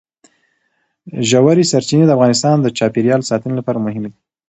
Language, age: Pashto, 19-29